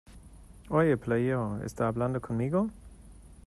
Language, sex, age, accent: Spanish, male, 40-49, España: Norte peninsular (Asturias, Castilla y León, Cantabria, País Vasco, Navarra, Aragón, La Rioja, Guadalajara, Cuenca)